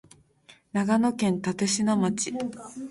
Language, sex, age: Japanese, female, 19-29